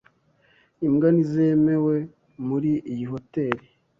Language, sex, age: Kinyarwanda, male, 19-29